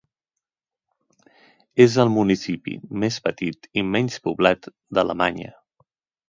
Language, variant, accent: Catalan, Central, central